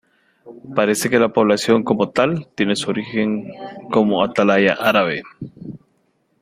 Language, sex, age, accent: Spanish, male, 19-29, América central